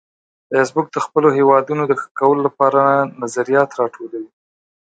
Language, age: Pashto, 30-39